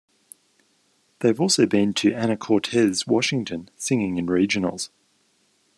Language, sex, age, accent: English, male, 30-39, Australian English